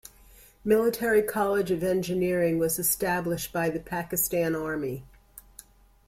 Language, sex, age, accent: English, female, 60-69, United States English